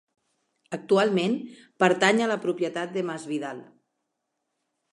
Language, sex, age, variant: Catalan, female, 50-59, Central